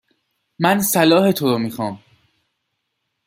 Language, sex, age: Persian, male, 19-29